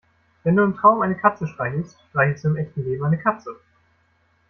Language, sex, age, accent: German, male, 19-29, Deutschland Deutsch